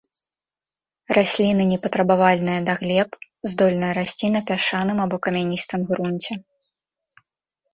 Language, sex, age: Belarusian, female, 19-29